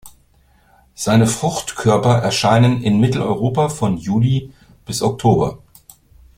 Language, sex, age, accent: German, male, 50-59, Deutschland Deutsch